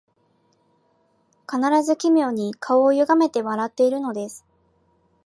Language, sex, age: Japanese, female, 19-29